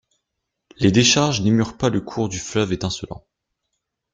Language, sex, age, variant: French, male, 19-29, Français de métropole